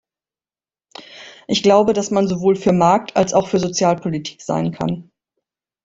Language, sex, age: German, female, 50-59